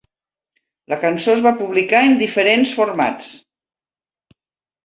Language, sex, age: Catalan, female, 50-59